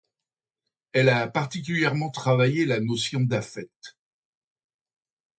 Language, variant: French, Français de métropole